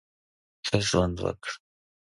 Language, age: Pashto, 19-29